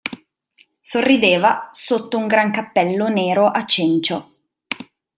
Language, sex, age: Italian, female, 30-39